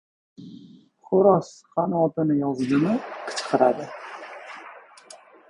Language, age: Uzbek, 19-29